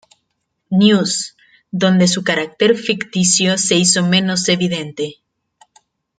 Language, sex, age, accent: Spanish, female, 19-29, México